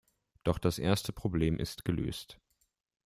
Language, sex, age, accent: German, male, 19-29, Deutschland Deutsch